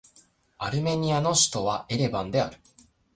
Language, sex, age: Japanese, male, 19-29